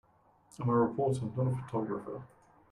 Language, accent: English, England English